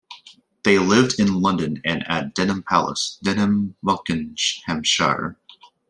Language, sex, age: English, male, 19-29